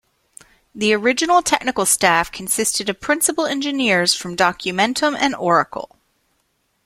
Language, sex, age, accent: English, female, 30-39, United States English